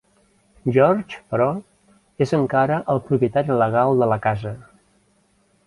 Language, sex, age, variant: Catalan, male, 60-69, Central